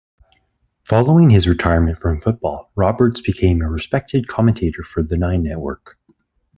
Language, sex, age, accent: English, male, 19-29, Canadian English